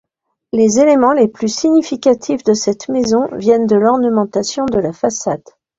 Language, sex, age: French, female, 50-59